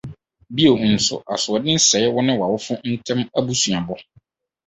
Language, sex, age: Akan, male, 30-39